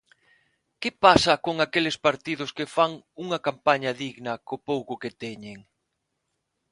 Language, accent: Galician, Normativo (estándar); Neofalante